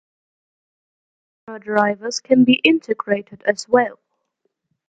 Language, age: English, 19-29